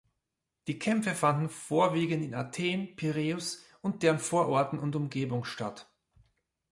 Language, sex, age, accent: German, male, 40-49, Österreichisches Deutsch